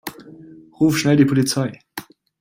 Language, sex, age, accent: German, male, 19-29, Deutschland Deutsch